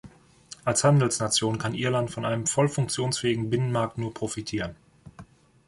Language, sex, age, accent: German, male, 30-39, Deutschland Deutsch